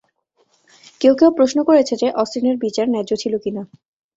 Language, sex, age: Bengali, female, 19-29